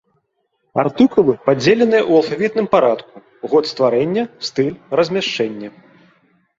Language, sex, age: Belarusian, male, 40-49